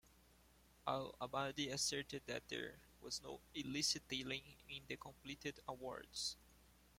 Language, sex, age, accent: English, male, 19-29, United States English